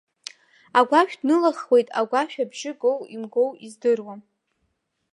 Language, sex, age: Abkhazian, female, 19-29